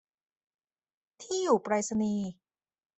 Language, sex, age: Thai, female, 30-39